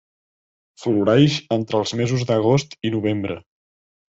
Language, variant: Catalan, Nord-Occidental